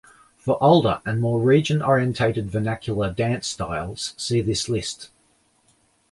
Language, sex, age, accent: English, male, 40-49, Australian English